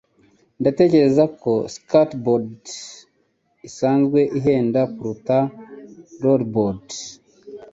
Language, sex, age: Kinyarwanda, male, 30-39